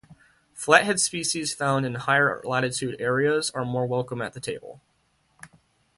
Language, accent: English, United States English